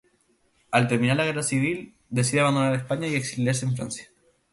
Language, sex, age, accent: Spanish, male, 19-29, España: Islas Canarias